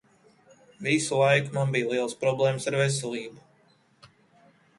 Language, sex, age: Latvian, male, 30-39